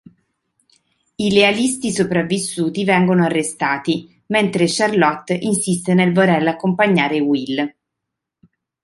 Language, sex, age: Italian, female, 30-39